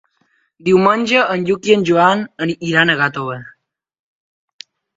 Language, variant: Catalan, Balear